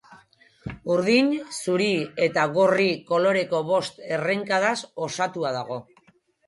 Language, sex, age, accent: Basque, female, 40-49, Erdialdekoa edo Nafarra (Gipuzkoa, Nafarroa)